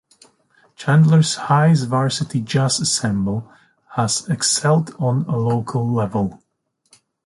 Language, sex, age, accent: English, male, 30-39, England English